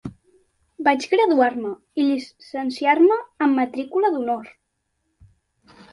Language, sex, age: Catalan, female, under 19